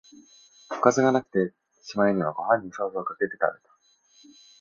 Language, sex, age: Japanese, male, 19-29